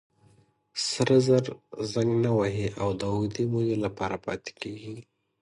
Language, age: Pashto, 19-29